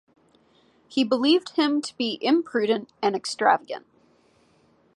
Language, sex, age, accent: English, female, 19-29, United States English